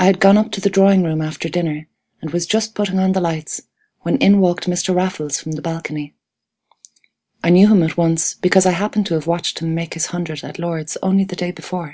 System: none